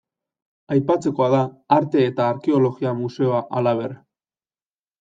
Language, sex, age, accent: Basque, male, 19-29, Erdialdekoa edo Nafarra (Gipuzkoa, Nafarroa)